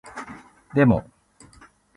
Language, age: Japanese, 40-49